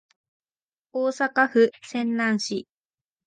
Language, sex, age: Japanese, female, 19-29